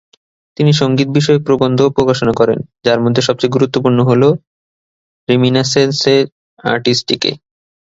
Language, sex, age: Bengali, male, 19-29